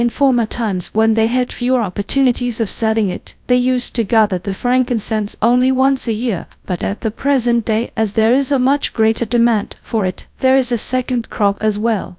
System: TTS, GradTTS